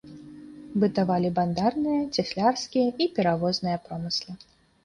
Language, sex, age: Belarusian, female, 30-39